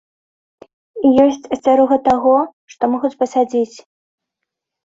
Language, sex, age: Belarusian, female, 19-29